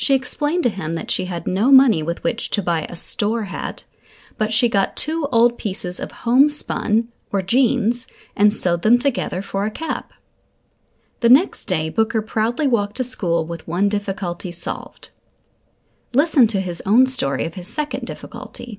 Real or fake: real